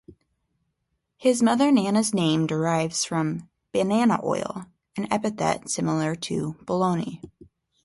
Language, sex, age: English, female, 19-29